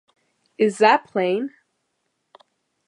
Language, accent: English, United States English